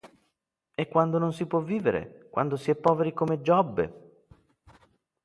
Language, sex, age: Italian, male, 40-49